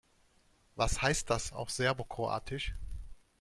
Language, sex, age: German, male, 30-39